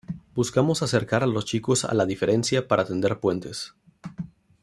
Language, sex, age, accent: Spanish, male, 19-29, México